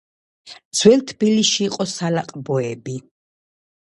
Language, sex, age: Georgian, female, 50-59